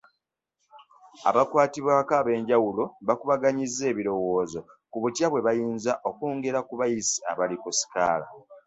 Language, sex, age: Ganda, male, 19-29